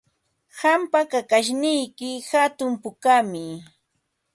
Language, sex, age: Ambo-Pasco Quechua, female, 50-59